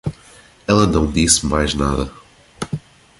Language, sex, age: Portuguese, male, 19-29